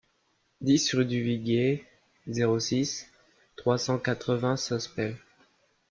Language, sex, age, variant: French, male, under 19, Français de métropole